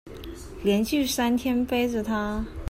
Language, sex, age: Chinese, female, 30-39